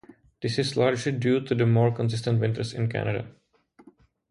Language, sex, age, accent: English, male, 30-39, Czech